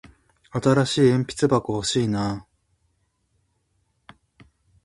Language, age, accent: Japanese, 19-29, 標準語